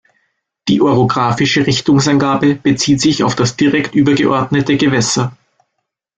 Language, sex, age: German, male, 30-39